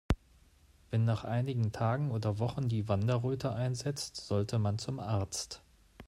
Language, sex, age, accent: German, male, 40-49, Deutschland Deutsch